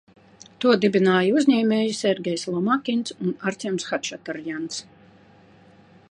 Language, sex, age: Latvian, female, 30-39